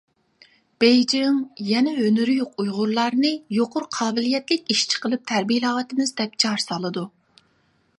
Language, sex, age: Uyghur, female, 30-39